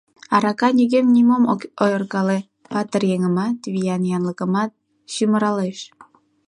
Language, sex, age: Mari, female, 19-29